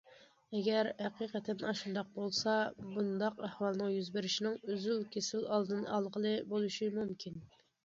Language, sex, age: Uyghur, female, 30-39